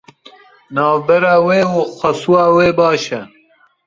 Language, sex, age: Kurdish, male, 30-39